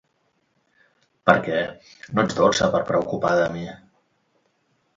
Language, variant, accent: Catalan, Central, central